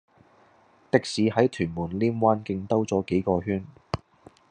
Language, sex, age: Cantonese, male, 19-29